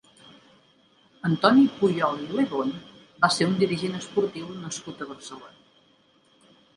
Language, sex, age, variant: Catalan, female, 60-69, Central